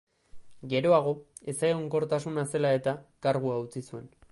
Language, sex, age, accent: Basque, male, 19-29, Mendebalekoa (Araba, Bizkaia, Gipuzkoako mendebaleko herri batzuk)